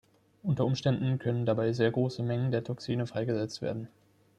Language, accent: German, Deutschland Deutsch